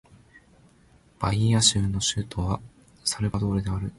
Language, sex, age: Japanese, male, 19-29